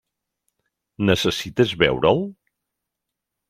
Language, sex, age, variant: Catalan, male, 60-69, Central